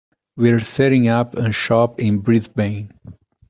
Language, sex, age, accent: English, male, 30-39, United States English